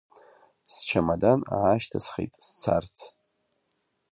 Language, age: Abkhazian, 30-39